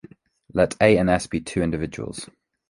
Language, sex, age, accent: English, male, 40-49, England English